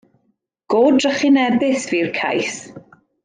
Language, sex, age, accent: Welsh, female, 19-29, Y Deyrnas Unedig Cymraeg